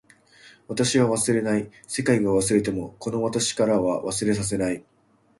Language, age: Japanese, 30-39